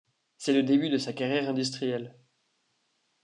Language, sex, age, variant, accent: French, male, under 19, Français d'Europe, Français de Suisse